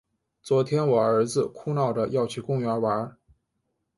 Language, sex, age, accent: Chinese, male, 19-29, 出生地：天津市